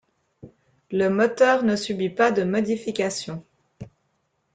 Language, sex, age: French, female, 30-39